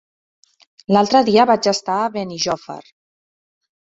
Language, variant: Catalan, Central